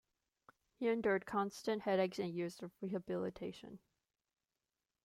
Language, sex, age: English, female, 19-29